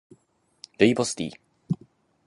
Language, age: Japanese, 19-29